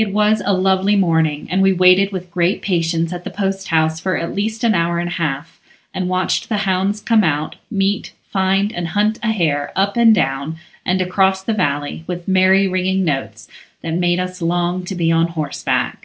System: none